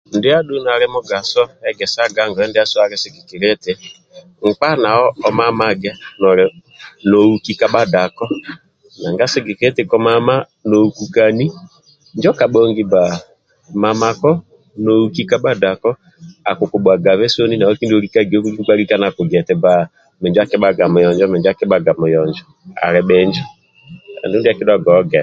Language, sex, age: Amba (Uganda), male, 30-39